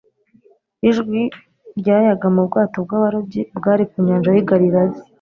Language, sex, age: Kinyarwanda, female, 19-29